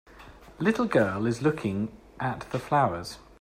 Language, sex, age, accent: English, male, 30-39, England English